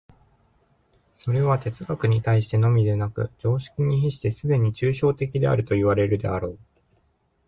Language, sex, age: Japanese, male, under 19